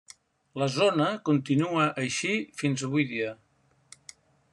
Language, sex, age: Catalan, male, 70-79